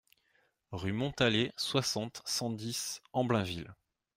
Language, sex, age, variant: French, male, 30-39, Français de métropole